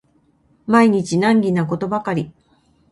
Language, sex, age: Japanese, female, 50-59